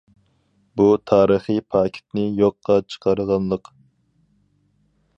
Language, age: Uyghur, 19-29